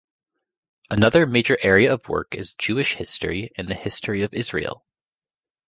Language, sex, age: English, female, 19-29